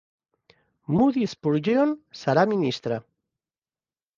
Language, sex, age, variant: Catalan, male, 50-59, Central